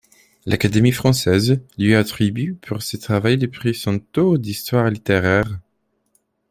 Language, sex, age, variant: French, male, under 19, Français de métropole